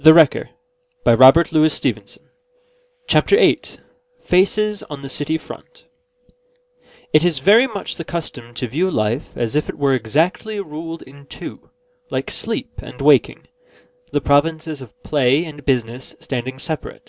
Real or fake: real